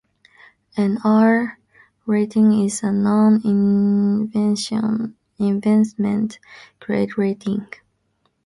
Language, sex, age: English, female, under 19